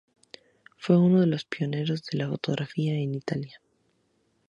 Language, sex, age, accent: Spanish, female, 19-29, México